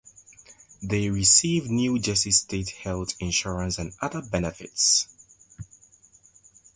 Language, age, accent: English, 19-29, England English